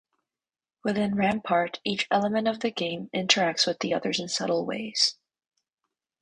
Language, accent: English, United States English